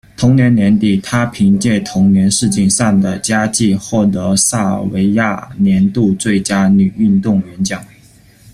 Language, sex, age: Chinese, male, 19-29